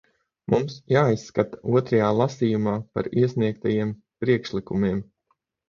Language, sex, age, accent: Latvian, male, 30-39, Dzimtā valoda